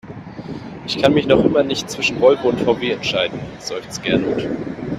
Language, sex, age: German, male, 19-29